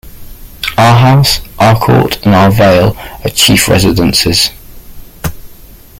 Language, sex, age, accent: English, male, 40-49, England English